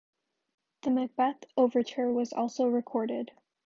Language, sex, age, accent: English, female, under 19, United States English